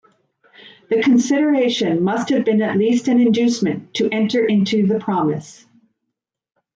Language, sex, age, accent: English, female, 40-49, Canadian English